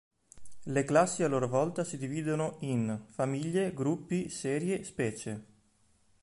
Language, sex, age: Italian, male, 19-29